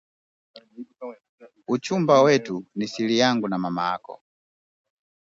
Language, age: Swahili, 30-39